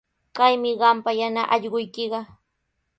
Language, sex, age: Sihuas Ancash Quechua, female, 19-29